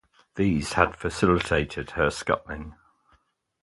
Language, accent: English, England English